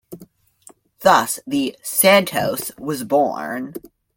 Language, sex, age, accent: English, male, under 19, Canadian English